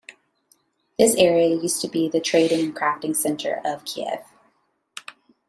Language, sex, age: English, female, 19-29